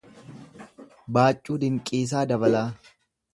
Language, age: Oromo, 30-39